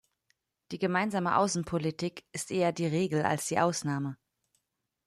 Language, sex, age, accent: German, female, 30-39, Deutschland Deutsch